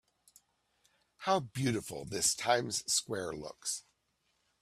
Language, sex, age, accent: English, male, 50-59, United States English